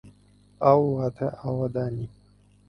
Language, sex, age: Central Kurdish, male, 19-29